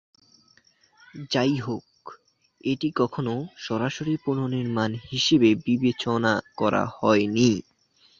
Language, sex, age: Bengali, male, under 19